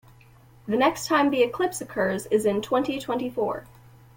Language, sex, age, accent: English, female, 19-29, Canadian English